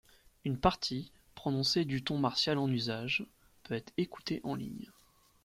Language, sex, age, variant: French, male, 19-29, Français de métropole